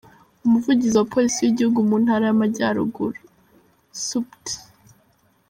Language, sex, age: Kinyarwanda, female, under 19